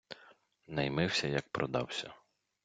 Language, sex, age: Ukrainian, male, 30-39